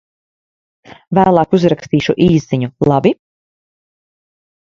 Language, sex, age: Latvian, female, 30-39